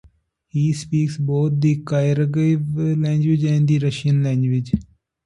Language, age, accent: English, 19-29, India and South Asia (India, Pakistan, Sri Lanka)